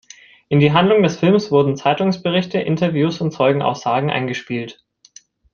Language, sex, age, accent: German, male, 19-29, Deutschland Deutsch